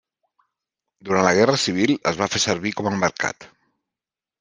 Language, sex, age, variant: Catalan, male, 50-59, Central